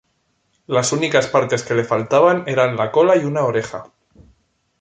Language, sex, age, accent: Spanish, male, 30-39, España: Norte peninsular (Asturias, Castilla y León, Cantabria, País Vasco, Navarra, Aragón, La Rioja, Guadalajara, Cuenca)